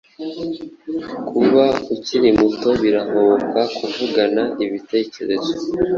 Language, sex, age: Kinyarwanda, male, 19-29